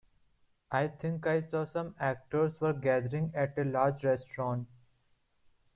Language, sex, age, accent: English, male, 19-29, India and South Asia (India, Pakistan, Sri Lanka)